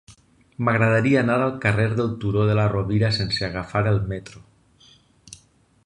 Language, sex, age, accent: Catalan, male, 40-49, valencià